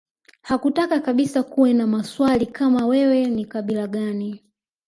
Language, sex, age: Swahili, male, 19-29